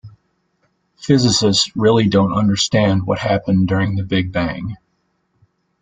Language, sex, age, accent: English, male, 30-39, United States English